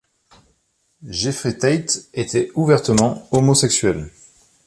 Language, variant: French, Français de métropole